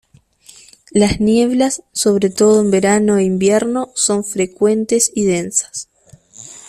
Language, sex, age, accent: Spanish, female, 19-29, Rioplatense: Argentina, Uruguay, este de Bolivia, Paraguay